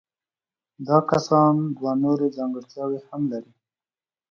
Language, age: Pashto, 30-39